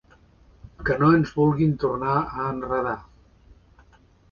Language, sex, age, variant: Catalan, male, 60-69, Central